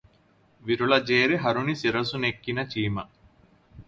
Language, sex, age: Telugu, male, 19-29